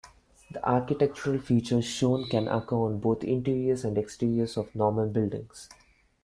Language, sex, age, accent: English, male, 19-29, India and South Asia (India, Pakistan, Sri Lanka)